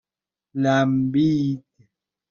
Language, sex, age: Persian, male, 30-39